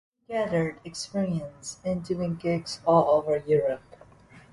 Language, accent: English, Malaysian English